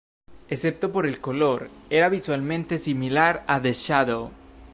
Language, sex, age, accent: Spanish, male, under 19, Andino-Pacífico: Colombia, Perú, Ecuador, oeste de Bolivia y Venezuela andina